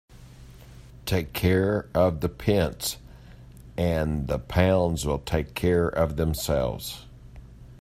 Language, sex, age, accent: English, male, 50-59, United States English